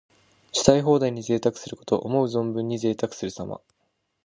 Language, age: Japanese, 19-29